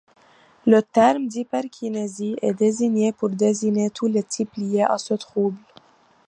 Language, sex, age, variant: French, female, 19-29, Français de métropole